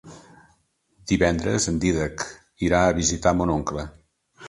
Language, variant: Catalan, Central